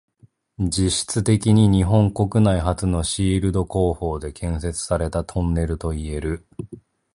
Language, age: Japanese, 30-39